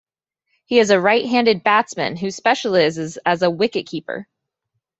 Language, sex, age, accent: English, female, 19-29, United States English